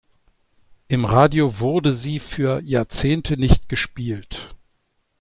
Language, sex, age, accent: German, male, 60-69, Deutschland Deutsch